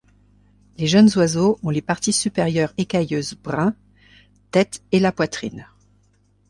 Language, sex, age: French, female, 50-59